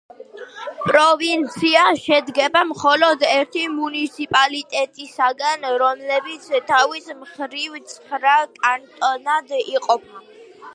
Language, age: Georgian, under 19